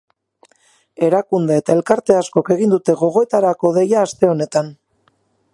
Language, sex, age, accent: Basque, female, 40-49, Erdialdekoa edo Nafarra (Gipuzkoa, Nafarroa)